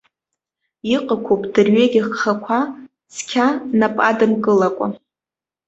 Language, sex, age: Abkhazian, female, 19-29